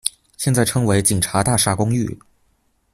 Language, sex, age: Chinese, male, under 19